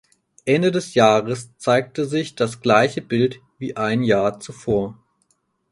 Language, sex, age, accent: German, male, 30-39, Deutschland Deutsch